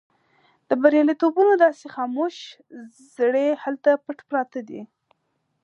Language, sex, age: Pashto, female, 19-29